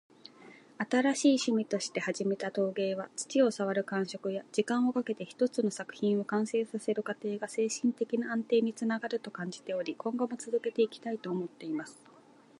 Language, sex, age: Japanese, female, 19-29